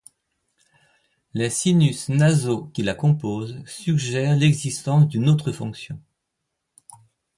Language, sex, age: French, male, 50-59